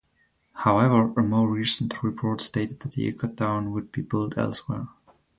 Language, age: English, 19-29